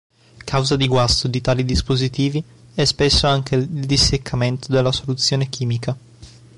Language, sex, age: Italian, male, 19-29